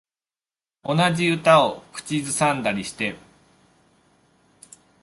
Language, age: Japanese, 40-49